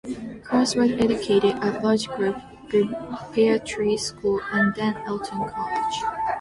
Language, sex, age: English, female, 19-29